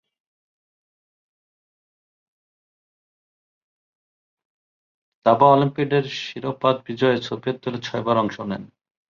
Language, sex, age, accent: Bengali, male, 40-49, প্রমিত